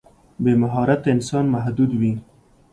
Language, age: Pashto, 30-39